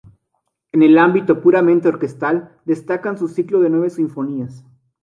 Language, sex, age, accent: Spanish, male, 19-29, México